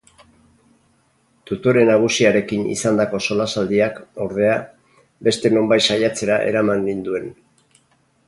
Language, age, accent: Basque, 60-69, Erdialdekoa edo Nafarra (Gipuzkoa, Nafarroa)